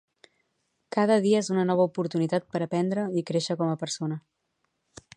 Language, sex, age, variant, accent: Catalan, female, 40-49, Central, central